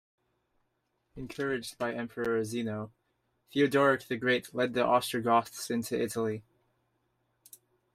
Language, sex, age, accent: English, male, 19-29, Canadian English